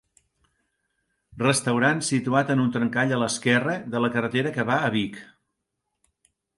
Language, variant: Catalan, Central